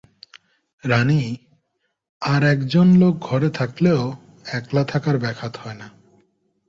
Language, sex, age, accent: Bengali, male, 19-29, প্রমিত